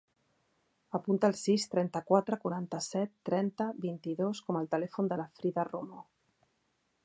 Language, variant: Catalan, Central